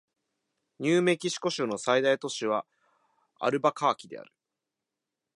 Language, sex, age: Japanese, male, 19-29